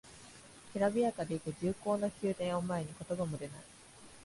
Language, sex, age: Japanese, female, 19-29